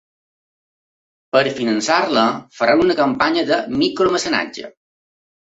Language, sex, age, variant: Catalan, male, 50-59, Balear